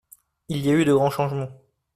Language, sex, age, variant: French, male, 19-29, Français d'Europe